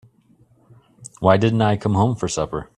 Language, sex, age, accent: English, male, 30-39, United States English